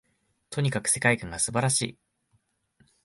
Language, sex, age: Japanese, male, 19-29